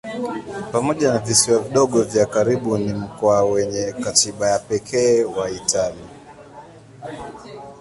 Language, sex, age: Swahili, male, 19-29